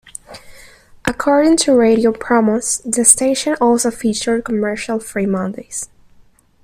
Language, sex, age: English, female, 19-29